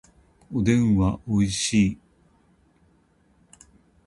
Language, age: Japanese, 50-59